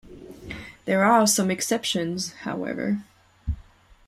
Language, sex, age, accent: English, female, 19-29, United States English